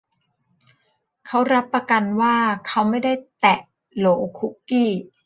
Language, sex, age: Thai, female, 40-49